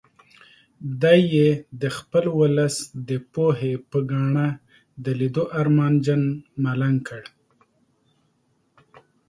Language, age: Pashto, 40-49